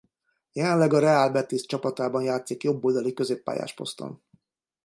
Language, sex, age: Hungarian, male, 50-59